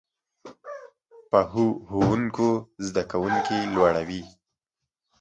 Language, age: Pashto, 19-29